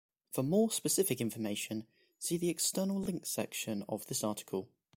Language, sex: English, male